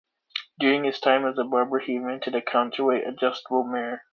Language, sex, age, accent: English, male, 19-29, United States English